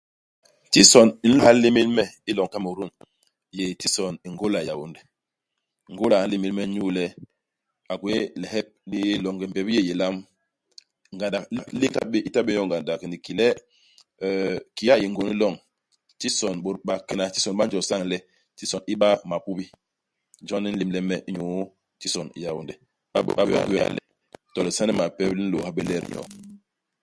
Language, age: Basaa, 40-49